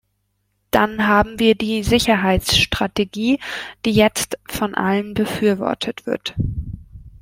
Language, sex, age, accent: German, female, 19-29, Deutschland Deutsch